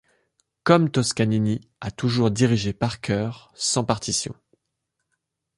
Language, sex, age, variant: French, male, 30-39, Français de métropole